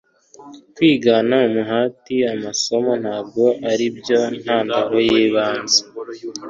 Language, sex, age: Kinyarwanda, male, 19-29